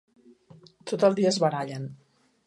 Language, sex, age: Catalan, female, 50-59